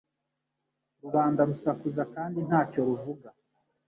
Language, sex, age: Kinyarwanda, male, 30-39